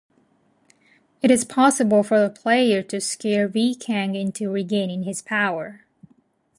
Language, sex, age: English, female, 40-49